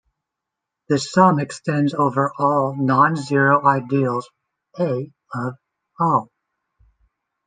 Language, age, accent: English, 30-39, United States English